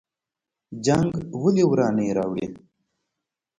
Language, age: Pashto, 19-29